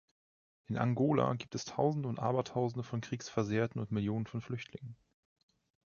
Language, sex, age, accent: German, male, 30-39, Deutschland Deutsch